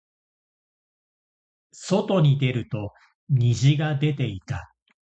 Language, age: Japanese, 40-49